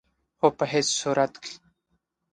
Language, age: Pashto, 19-29